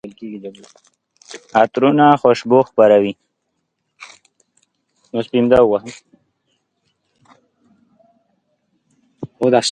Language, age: Pashto, 19-29